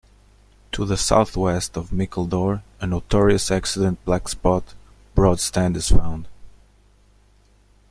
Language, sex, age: English, male, 30-39